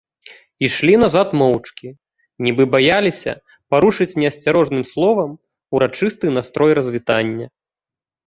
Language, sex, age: Belarusian, male, 30-39